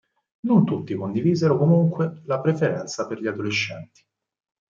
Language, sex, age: Italian, male, 30-39